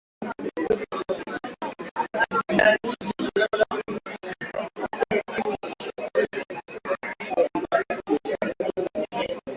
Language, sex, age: Swahili, male, 19-29